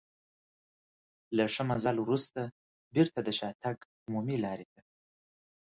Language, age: Pashto, 30-39